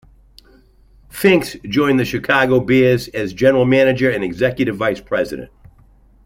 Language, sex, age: English, male, 40-49